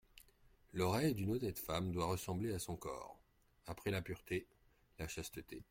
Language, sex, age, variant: French, male, 40-49, Français de métropole